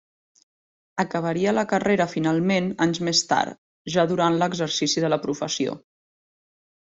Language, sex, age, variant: Catalan, female, 30-39, Central